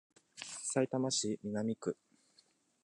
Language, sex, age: Japanese, male, 19-29